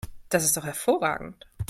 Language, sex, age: German, female, 30-39